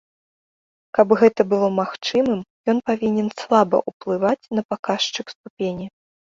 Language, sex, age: Belarusian, female, 19-29